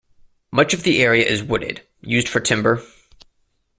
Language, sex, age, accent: English, male, 19-29, United States English